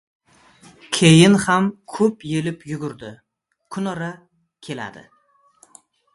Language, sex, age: Uzbek, male, 30-39